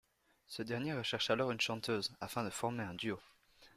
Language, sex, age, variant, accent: French, male, under 19, Français d'Europe, Français de Belgique